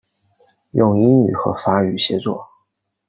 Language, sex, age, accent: Chinese, male, 19-29, 出生地：湖北省